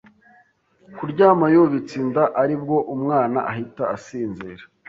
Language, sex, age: Kinyarwanda, male, 19-29